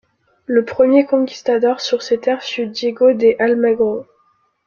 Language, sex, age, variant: French, female, 19-29, Français de métropole